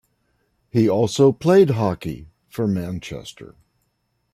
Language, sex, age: English, male, 70-79